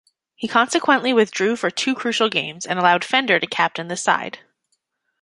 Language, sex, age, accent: English, female, 30-39, Canadian English